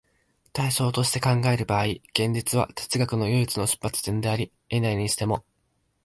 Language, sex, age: Japanese, male, 19-29